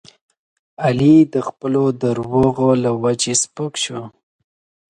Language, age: Pashto, 19-29